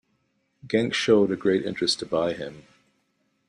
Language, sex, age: English, male, 50-59